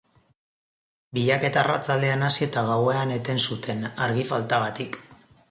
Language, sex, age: Basque, male, 50-59